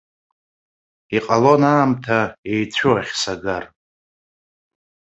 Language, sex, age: Abkhazian, male, 30-39